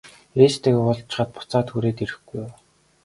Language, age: Mongolian, 19-29